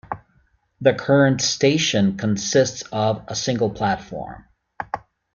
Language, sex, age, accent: English, male, 40-49, United States English